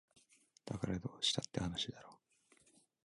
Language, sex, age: Japanese, male, 19-29